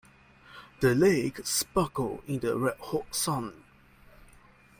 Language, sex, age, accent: English, male, 19-29, Malaysian English